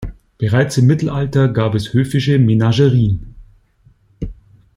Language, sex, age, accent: German, male, 30-39, Deutschland Deutsch